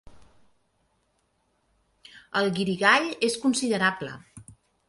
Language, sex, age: Catalan, female, 50-59